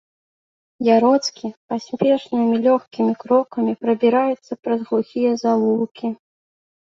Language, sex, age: Belarusian, female, 19-29